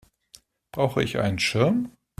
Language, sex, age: German, male, 40-49